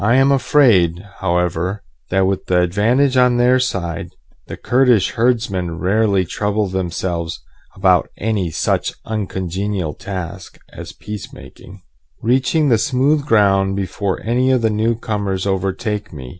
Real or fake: real